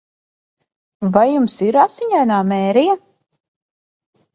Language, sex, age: Latvian, female, 30-39